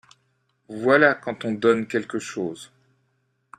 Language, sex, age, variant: French, male, 50-59, Français de métropole